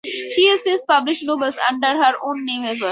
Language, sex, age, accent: English, female, 19-29, United States English